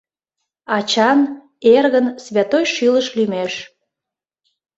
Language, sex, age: Mari, female, 40-49